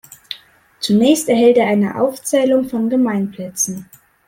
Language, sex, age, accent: German, male, under 19, Deutschland Deutsch